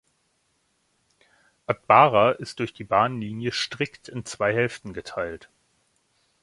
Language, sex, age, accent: German, male, 40-49, Deutschland Deutsch